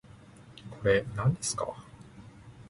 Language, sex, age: Japanese, male, 19-29